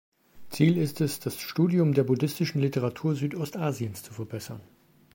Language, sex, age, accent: German, male, 40-49, Deutschland Deutsch